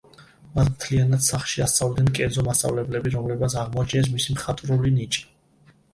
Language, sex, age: Georgian, male, 19-29